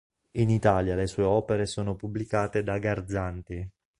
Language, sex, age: Italian, male, 30-39